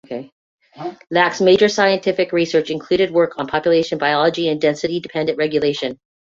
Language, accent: English, United States English